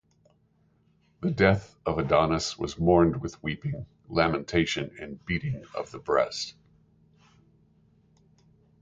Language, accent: English, United States English